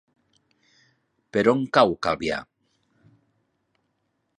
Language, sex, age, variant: Catalan, male, 50-59, Septentrional